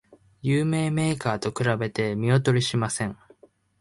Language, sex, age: Japanese, male, 19-29